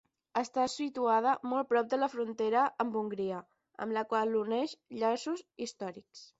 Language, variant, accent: Catalan, Balear, balear